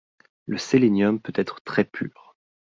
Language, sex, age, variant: French, male, 30-39, Français de métropole